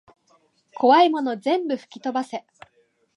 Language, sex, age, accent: Japanese, female, 19-29, 標準語